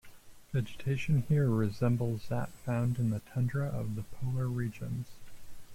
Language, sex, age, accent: English, male, 30-39, United States English